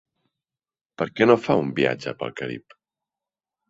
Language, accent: Catalan, central; nord-occidental; septentrional